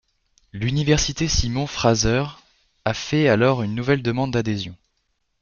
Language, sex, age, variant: French, male, 19-29, Français de métropole